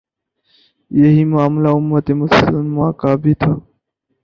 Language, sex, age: Urdu, male, 19-29